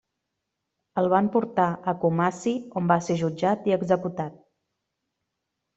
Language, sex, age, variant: Catalan, female, 30-39, Nord-Occidental